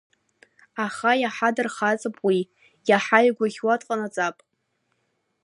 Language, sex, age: Abkhazian, female, under 19